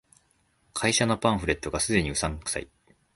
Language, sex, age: Japanese, male, 19-29